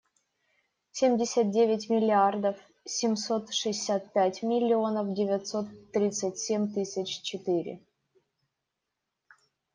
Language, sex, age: Russian, female, 19-29